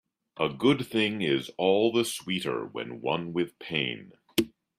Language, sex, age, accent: English, male, 50-59, United States English